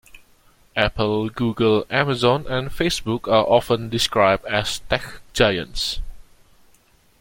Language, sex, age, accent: English, male, 19-29, Singaporean English